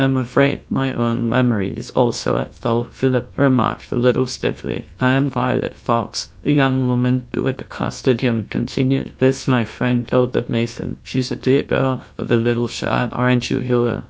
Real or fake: fake